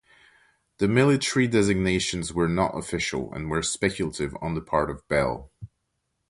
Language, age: English, 19-29